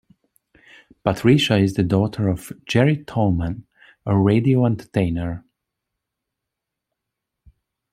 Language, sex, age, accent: English, male, 30-39, United States English